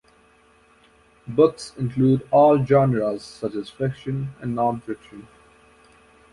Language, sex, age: English, male, 19-29